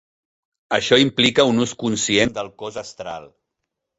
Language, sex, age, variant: Catalan, male, 40-49, Central